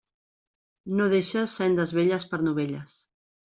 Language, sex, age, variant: Catalan, female, 50-59, Central